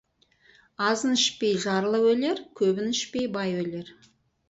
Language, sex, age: Kazakh, female, 40-49